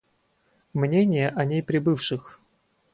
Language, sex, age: Russian, male, 19-29